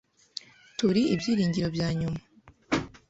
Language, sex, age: Kinyarwanda, female, 19-29